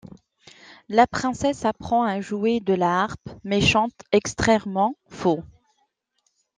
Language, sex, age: French, female, 30-39